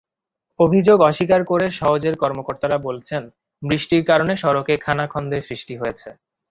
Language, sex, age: Bengali, male, 19-29